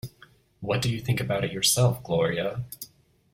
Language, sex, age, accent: English, male, 19-29, United States English